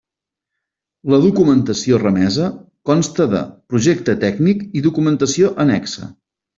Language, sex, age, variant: Catalan, male, 40-49, Central